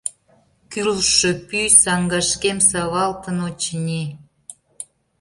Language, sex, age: Mari, female, 60-69